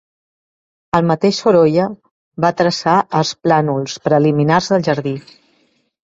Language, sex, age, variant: Catalan, female, 50-59, Central